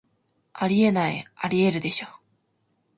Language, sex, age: Japanese, female, under 19